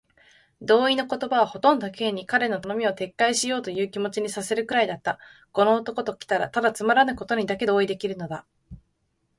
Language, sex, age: Japanese, female, 19-29